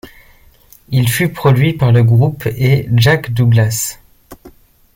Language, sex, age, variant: French, male, 19-29, Français de métropole